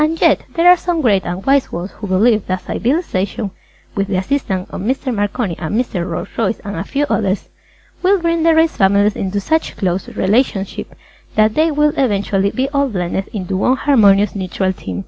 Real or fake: real